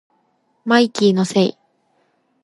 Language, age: Japanese, under 19